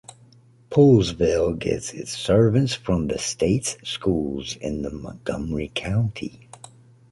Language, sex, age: English, male, 50-59